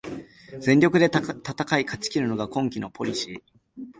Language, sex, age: Japanese, male, 19-29